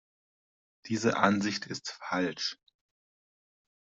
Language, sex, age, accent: German, male, 30-39, Deutschland Deutsch